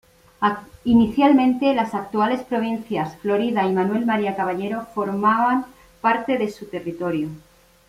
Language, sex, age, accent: Spanish, female, 50-59, España: Centro-Sur peninsular (Madrid, Toledo, Castilla-La Mancha)